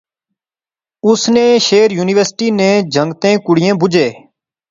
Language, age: Pahari-Potwari, 19-29